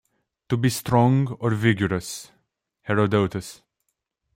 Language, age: English, 19-29